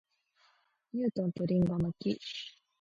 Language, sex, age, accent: Japanese, female, 19-29, 標準語